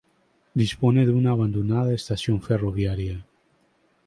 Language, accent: Spanish, Caribe: Cuba, Venezuela, Puerto Rico, República Dominicana, Panamá, Colombia caribeña, México caribeño, Costa del golfo de México